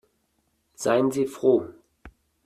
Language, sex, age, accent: German, male, 30-39, Deutschland Deutsch